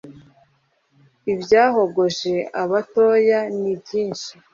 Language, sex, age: Kinyarwanda, male, 40-49